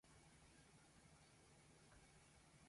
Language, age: Japanese, 19-29